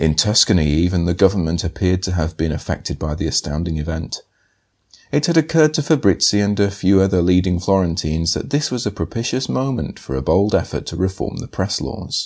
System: none